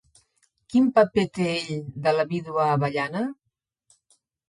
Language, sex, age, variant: Catalan, female, 40-49, Central